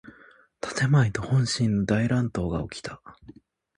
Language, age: Japanese, 19-29